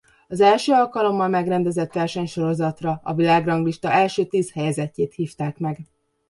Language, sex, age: Hungarian, female, 19-29